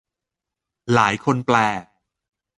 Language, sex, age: Thai, male, 40-49